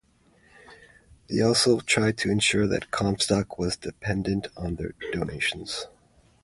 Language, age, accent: English, 40-49, United States English